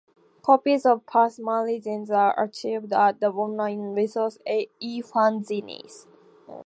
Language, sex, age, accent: English, female, under 19, England English